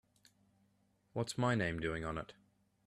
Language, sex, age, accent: English, male, 30-39, Australian English